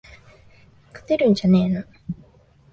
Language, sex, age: Japanese, female, 19-29